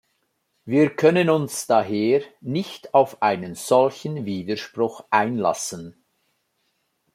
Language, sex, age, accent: German, male, 50-59, Schweizerdeutsch